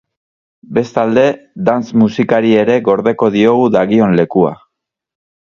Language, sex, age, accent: Basque, male, 40-49, Mendebalekoa (Araba, Bizkaia, Gipuzkoako mendebaleko herri batzuk)